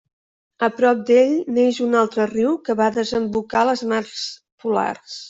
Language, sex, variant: Catalan, female, Central